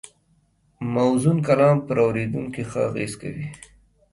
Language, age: Pashto, 19-29